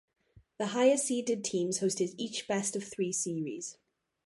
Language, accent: English, Welsh English